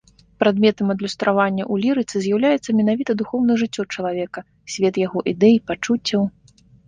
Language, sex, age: Belarusian, female, 30-39